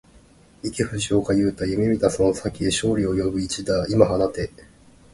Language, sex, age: Japanese, male, 30-39